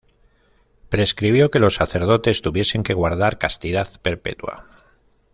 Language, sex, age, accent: Spanish, male, 50-59, España: Norte peninsular (Asturias, Castilla y León, Cantabria, País Vasco, Navarra, Aragón, La Rioja, Guadalajara, Cuenca)